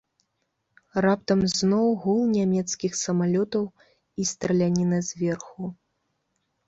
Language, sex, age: Belarusian, female, 30-39